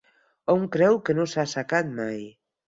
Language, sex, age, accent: Catalan, female, 50-59, Barcelona